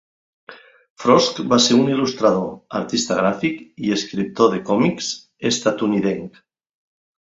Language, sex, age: Catalan, male, 50-59